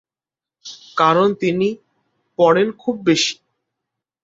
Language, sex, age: Bengali, male, 19-29